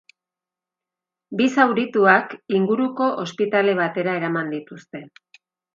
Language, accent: Basque, Erdialdekoa edo Nafarra (Gipuzkoa, Nafarroa)